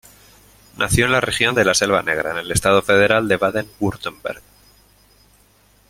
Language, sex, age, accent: Spanish, male, 30-39, España: Norte peninsular (Asturias, Castilla y León, Cantabria, País Vasco, Navarra, Aragón, La Rioja, Guadalajara, Cuenca)